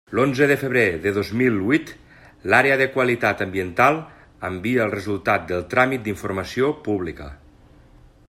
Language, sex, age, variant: Catalan, male, 40-49, Nord-Occidental